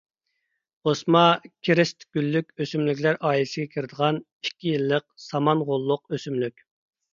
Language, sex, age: Uyghur, male, 30-39